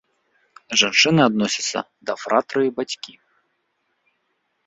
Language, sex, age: Belarusian, male, 19-29